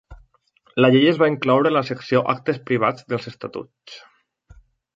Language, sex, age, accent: Catalan, male, 19-29, valencià